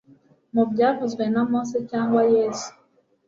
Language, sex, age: Kinyarwanda, female, 19-29